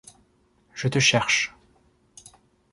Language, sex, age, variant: French, male, 30-39, Français de métropole